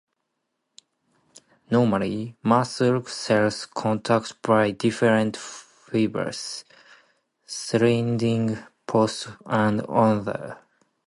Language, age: English, 19-29